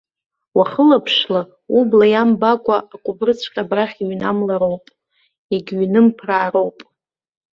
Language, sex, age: Abkhazian, female, 40-49